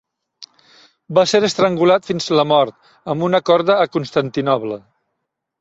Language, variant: Catalan, Central